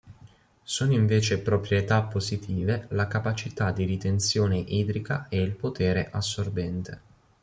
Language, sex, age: Italian, male, 19-29